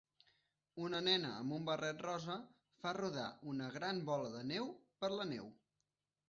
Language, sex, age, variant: Catalan, male, 30-39, Central